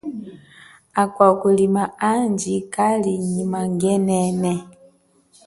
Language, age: Chokwe, 40-49